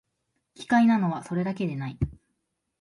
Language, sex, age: Japanese, female, 19-29